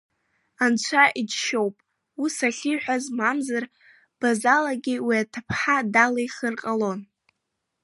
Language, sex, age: Abkhazian, female, under 19